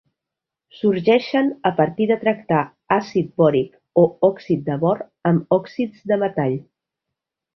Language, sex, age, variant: Catalan, female, 40-49, Nord-Occidental